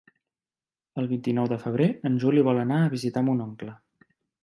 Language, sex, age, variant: Catalan, male, 30-39, Central